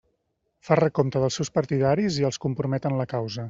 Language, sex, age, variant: Catalan, male, 40-49, Central